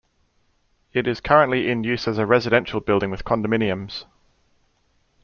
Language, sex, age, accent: English, male, 40-49, Australian English